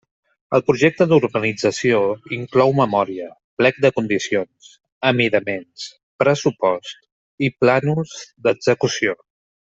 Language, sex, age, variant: Catalan, male, 50-59, Central